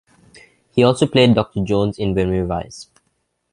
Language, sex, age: English, male, under 19